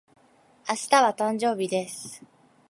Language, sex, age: Japanese, female, 30-39